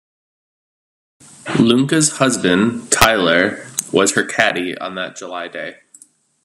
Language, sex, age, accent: English, male, 30-39, United States English